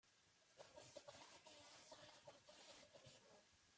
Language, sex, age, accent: Spanish, female, 30-39, Caribe: Cuba, Venezuela, Puerto Rico, República Dominicana, Panamá, Colombia caribeña, México caribeño, Costa del golfo de México